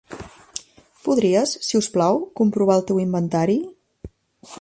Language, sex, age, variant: Catalan, female, 19-29, Central